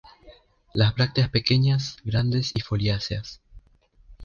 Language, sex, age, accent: Spanish, male, under 19, Rioplatense: Argentina, Uruguay, este de Bolivia, Paraguay